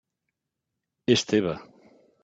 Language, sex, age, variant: Catalan, male, 50-59, Central